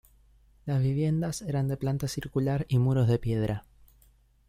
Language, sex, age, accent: Spanish, male, under 19, Rioplatense: Argentina, Uruguay, este de Bolivia, Paraguay